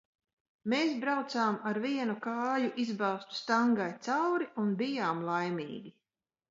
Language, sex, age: Latvian, female, 50-59